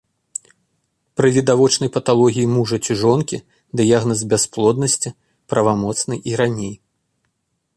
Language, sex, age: Belarusian, male, 30-39